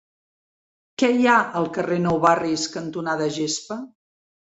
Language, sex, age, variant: Catalan, female, 70-79, Central